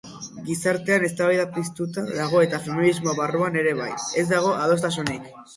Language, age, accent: Basque, 19-29, Erdialdekoa edo Nafarra (Gipuzkoa, Nafarroa)